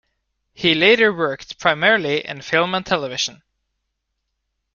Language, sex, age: English, male, 19-29